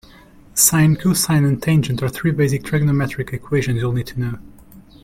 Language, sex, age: English, male, 19-29